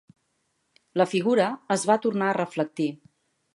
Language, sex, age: Catalan, female, 40-49